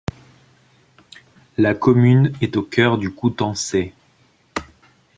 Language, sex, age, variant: French, male, 19-29, Français de métropole